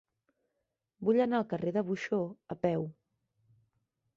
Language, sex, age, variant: Catalan, female, 30-39, Central